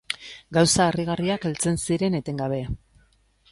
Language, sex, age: Basque, female, 40-49